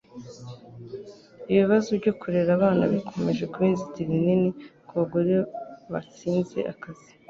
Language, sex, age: Kinyarwanda, female, under 19